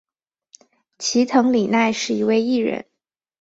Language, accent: Chinese, 出生地：江苏省